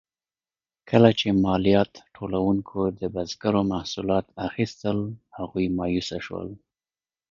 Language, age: Pashto, 30-39